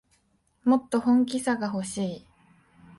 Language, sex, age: Japanese, female, 19-29